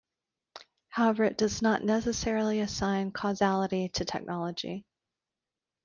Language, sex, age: English, female, 40-49